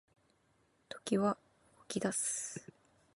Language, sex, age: Japanese, female, 30-39